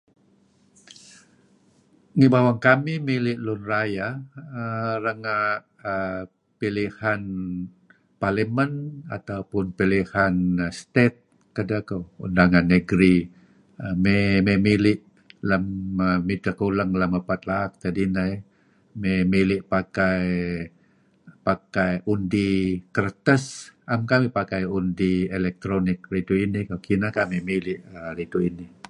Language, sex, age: Kelabit, male, 70-79